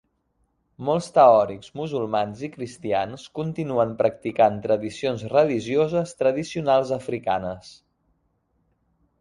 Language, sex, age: Catalan, male, 40-49